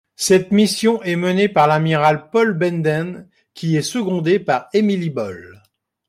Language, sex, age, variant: French, male, 50-59, Français de métropole